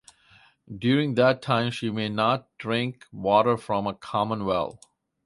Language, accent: English, United States English; India and South Asia (India, Pakistan, Sri Lanka)